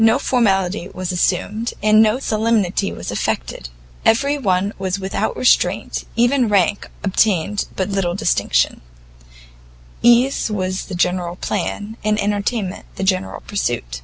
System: none